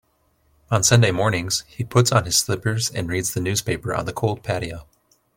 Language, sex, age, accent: English, male, 19-29, United States English